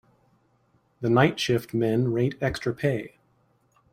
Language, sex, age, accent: English, male, 30-39, United States English